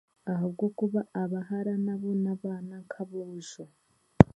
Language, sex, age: Chiga, female, 19-29